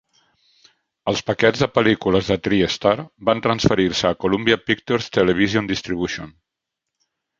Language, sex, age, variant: Catalan, male, 60-69, Central